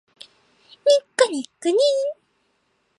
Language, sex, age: Japanese, female, 19-29